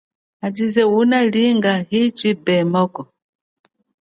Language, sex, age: Chokwe, female, 40-49